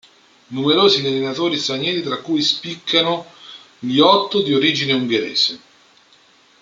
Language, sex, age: Italian, male, 40-49